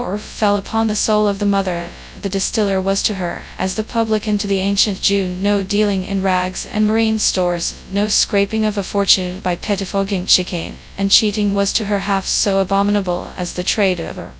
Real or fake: fake